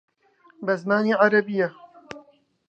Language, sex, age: Central Kurdish, male, 19-29